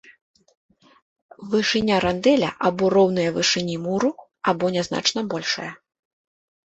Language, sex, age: Belarusian, female, 30-39